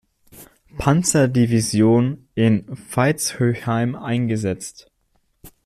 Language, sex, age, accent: German, male, 19-29, Deutschland Deutsch